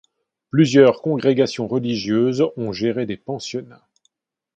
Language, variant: French, Français de métropole